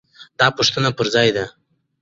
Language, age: Pashto, 19-29